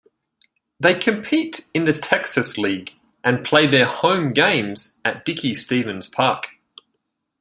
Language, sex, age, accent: English, male, 30-39, Australian English